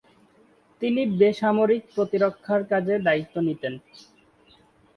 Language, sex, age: Bengali, male, 19-29